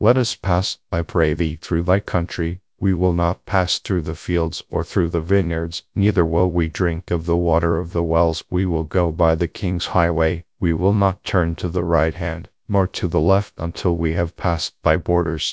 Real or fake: fake